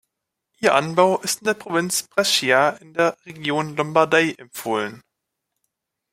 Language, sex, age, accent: German, male, 19-29, Deutschland Deutsch